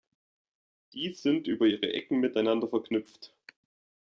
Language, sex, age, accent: German, male, 19-29, Deutschland Deutsch